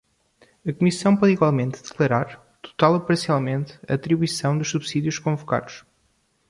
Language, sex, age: Portuguese, male, 19-29